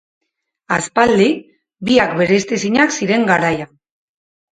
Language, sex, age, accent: Basque, female, 40-49, Mendebalekoa (Araba, Bizkaia, Gipuzkoako mendebaleko herri batzuk)